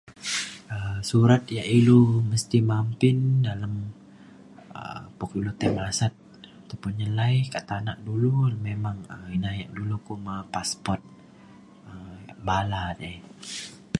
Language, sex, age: Mainstream Kenyah, male, 19-29